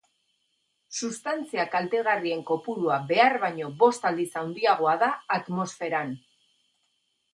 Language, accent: Basque, Erdialdekoa edo Nafarra (Gipuzkoa, Nafarroa)